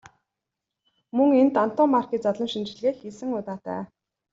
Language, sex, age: Mongolian, female, 19-29